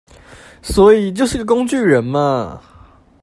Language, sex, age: Chinese, male, 19-29